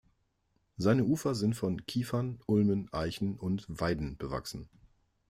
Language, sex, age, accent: German, male, 40-49, Deutschland Deutsch